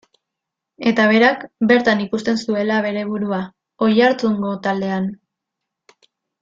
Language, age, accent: Basque, 19-29, Erdialdekoa edo Nafarra (Gipuzkoa, Nafarroa)